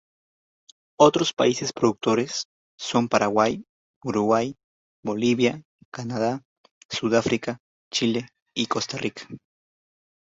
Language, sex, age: Spanish, male, under 19